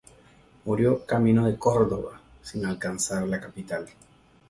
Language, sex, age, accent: Spanish, male, 40-49, Caribe: Cuba, Venezuela, Puerto Rico, República Dominicana, Panamá, Colombia caribeña, México caribeño, Costa del golfo de México